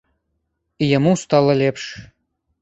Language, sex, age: Belarusian, male, 19-29